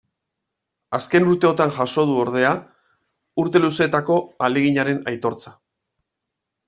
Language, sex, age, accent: Basque, male, 40-49, Mendebalekoa (Araba, Bizkaia, Gipuzkoako mendebaleko herri batzuk)